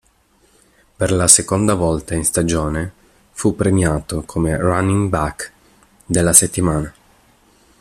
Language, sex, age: Italian, male, 19-29